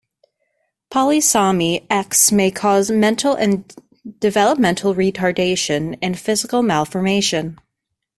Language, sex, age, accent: English, female, 19-29, United States English